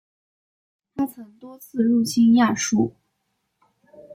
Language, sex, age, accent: Chinese, female, 19-29, 出生地：四川省